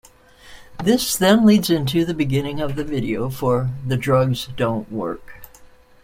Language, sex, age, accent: English, female, 60-69, United States English